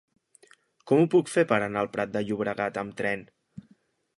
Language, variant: Catalan, Central